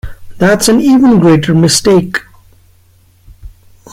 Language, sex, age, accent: English, male, 19-29, India and South Asia (India, Pakistan, Sri Lanka)